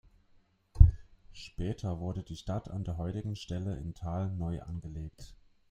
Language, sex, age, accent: German, male, 30-39, Deutschland Deutsch